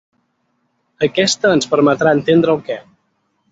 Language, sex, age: Catalan, male, 19-29